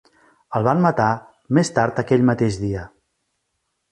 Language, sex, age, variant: Catalan, male, 40-49, Central